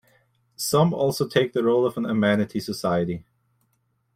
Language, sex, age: English, male, 19-29